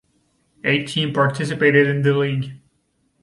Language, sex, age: English, male, 19-29